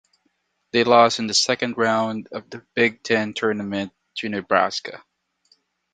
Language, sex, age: English, male, 19-29